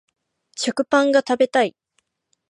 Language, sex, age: Japanese, female, under 19